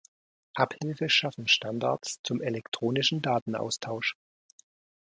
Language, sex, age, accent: German, male, 30-39, Deutschland Deutsch